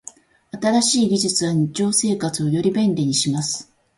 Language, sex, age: Japanese, female, 50-59